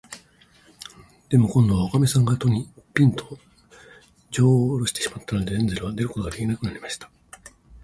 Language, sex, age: Japanese, male, 50-59